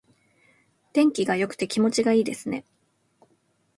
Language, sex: Japanese, female